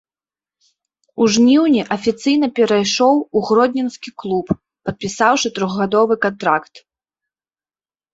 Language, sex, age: Belarusian, female, 30-39